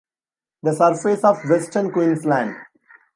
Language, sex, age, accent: English, male, 19-29, India and South Asia (India, Pakistan, Sri Lanka)